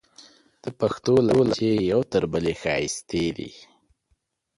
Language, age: Pashto, 30-39